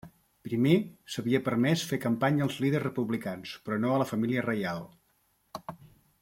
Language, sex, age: Catalan, male, 50-59